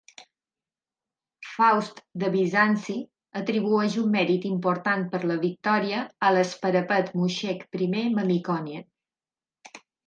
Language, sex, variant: Catalan, female, Balear